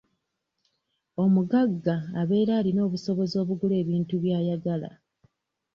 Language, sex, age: Ganda, female, 19-29